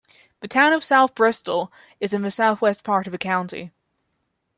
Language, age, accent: English, 19-29, England English